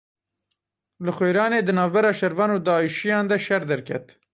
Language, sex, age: Kurdish, male, 30-39